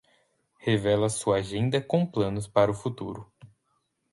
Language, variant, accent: Portuguese, Portuguese (Brasil), Paulista